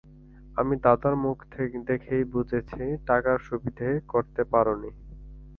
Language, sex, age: Bengali, male, 19-29